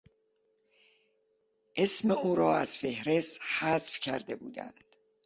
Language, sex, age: Persian, female, 60-69